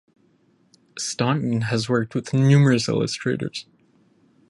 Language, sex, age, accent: English, male, 19-29, United States English